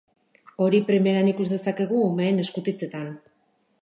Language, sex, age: Basque, female, 40-49